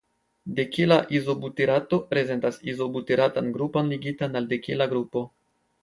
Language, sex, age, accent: Esperanto, male, 19-29, Internacia